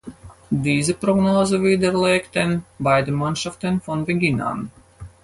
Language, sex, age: German, female, 50-59